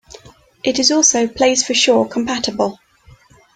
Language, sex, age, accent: English, female, 19-29, England English